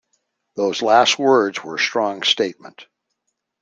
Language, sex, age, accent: English, male, 70-79, United States English